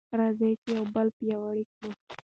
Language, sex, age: Pashto, female, 19-29